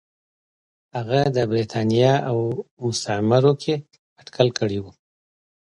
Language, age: Pashto, 30-39